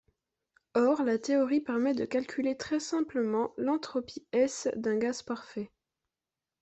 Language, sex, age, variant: French, female, 19-29, Français de métropole